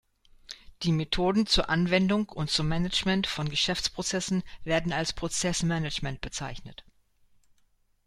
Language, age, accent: German, 60-69, Deutschland Deutsch